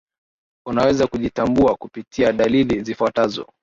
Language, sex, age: Swahili, male, 19-29